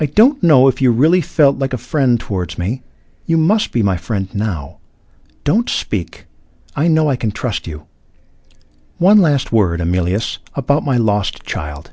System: none